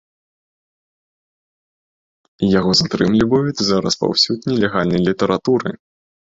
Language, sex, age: Belarusian, male, under 19